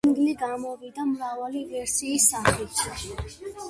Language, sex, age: Georgian, female, under 19